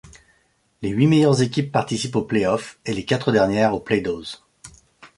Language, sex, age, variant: French, male, 30-39, Français de métropole